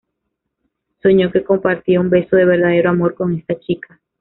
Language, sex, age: Spanish, female, 19-29